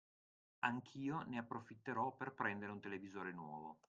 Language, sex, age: Italian, male, 50-59